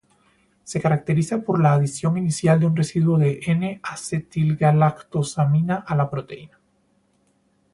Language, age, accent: Spanish, 19-29, Andino-Pacífico: Colombia, Perú, Ecuador, oeste de Bolivia y Venezuela andina